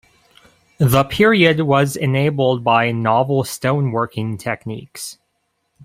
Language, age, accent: English, 19-29, United States English